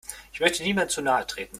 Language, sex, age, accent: German, male, 19-29, Deutschland Deutsch